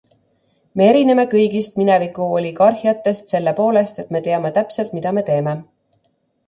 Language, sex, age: Estonian, female, 30-39